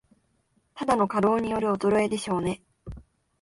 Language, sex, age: Japanese, female, 19-29